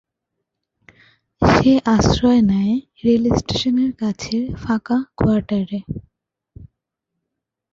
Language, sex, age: Bengali, female, 19-29